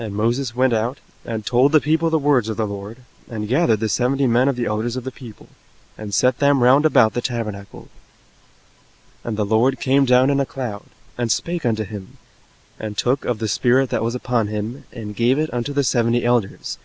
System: none